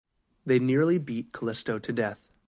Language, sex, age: English, male, 19-29